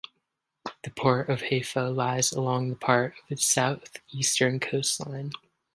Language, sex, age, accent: English, male, 19-29, United States English